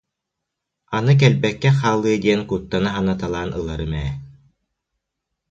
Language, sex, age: Yakut, male, 19-29